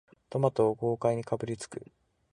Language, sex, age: Japanese, male, 19-29